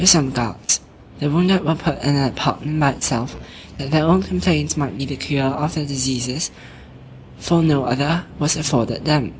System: none